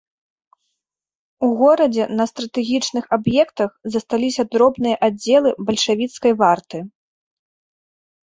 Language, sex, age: Belarusian, female, 30-39